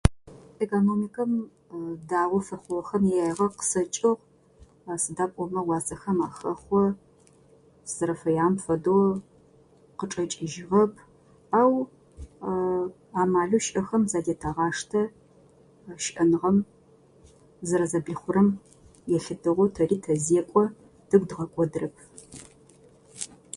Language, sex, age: Adyghe, female, 30-39